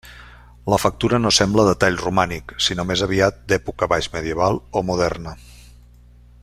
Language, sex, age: Catalan, male, 60-69